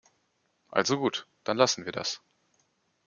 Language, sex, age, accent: German, male, 19-29, Deutschland Deutsch